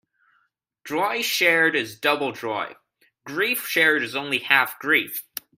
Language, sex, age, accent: English, male, under 19, Canadian English